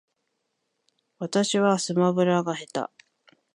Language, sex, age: Japanese, female, 40-49